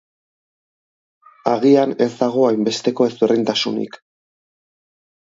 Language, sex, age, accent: Basque, male, 19-29, Erdialdekoa edo Nafarra (Gipuzkoa, Nafarroa)